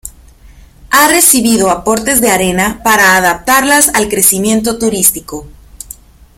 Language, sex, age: Spanish, female, 19-29